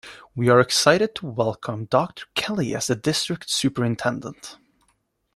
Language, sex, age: English, male, 19-29